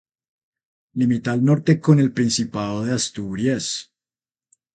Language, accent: Spanish, Andino-Pacífico: Colombia, Perú, Ecuador, oeste de Bolivia y Venezuela andina